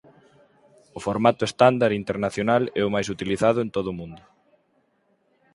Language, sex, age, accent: Galician, male, 19-29, Atlántico (seseo e gheada)